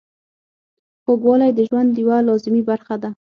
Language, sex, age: Pashto, female, 19-29